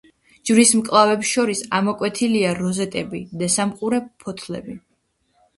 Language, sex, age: Georgian, female, under 19